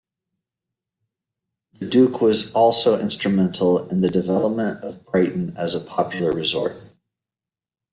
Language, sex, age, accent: English, male, 30-39, United States English